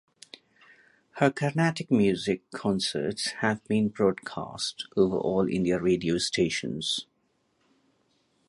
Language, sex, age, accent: English, male, 30-39, India and South Asia (India, Pakistan, Sri Lanka)